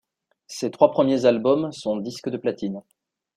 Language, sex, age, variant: French, male, 19-29, Français de métropole